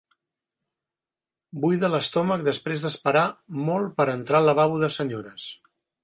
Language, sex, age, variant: Catalan, male, 50-59, Central